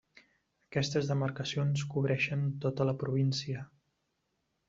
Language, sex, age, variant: Catalan, male, 30-39, Central